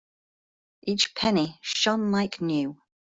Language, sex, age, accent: English, female, 40-49, England English